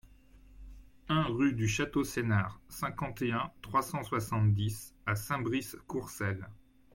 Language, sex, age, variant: French, male, 50-59, Français de métropole